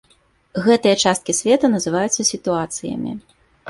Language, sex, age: Belarusian, female, 30-39